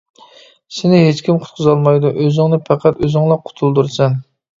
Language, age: Uyghur, 40-49